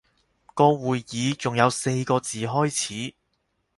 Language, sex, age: Cantonese, male, 30-39